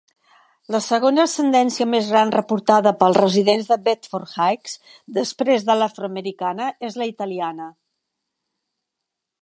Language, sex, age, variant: Catalan, female, 70-79, Central